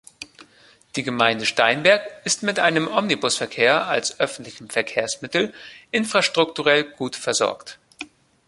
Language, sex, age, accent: German, male, 19-29, Deutschland Deutsch